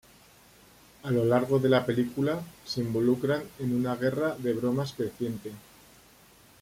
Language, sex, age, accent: Spanish, male, 40-49, España: Centro-Sur peninsular (Madrid, Toledo, Castilla-La Mancha)